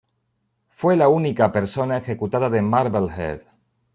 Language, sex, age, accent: Spanish, male, 40-49, España: Sur peninsular (Andalucia, Extremadura, Murcia)